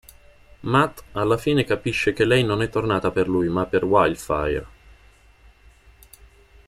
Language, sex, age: Italian, male, 50-59